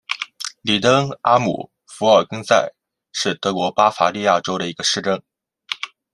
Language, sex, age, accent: Chinese, male, 19-29, 出生地：江苏省